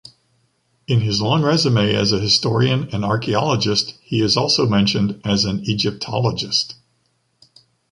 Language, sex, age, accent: English, male, 50-59, United States English